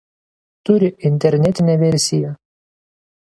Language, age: Lithuanian, 19-29